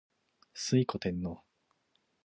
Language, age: Japanese, 19-29